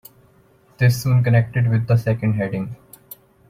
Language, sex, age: English, male, 19-29